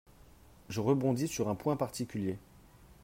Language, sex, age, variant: French, male, 30-39, Français de métropole